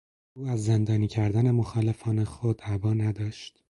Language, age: Persian, 19-29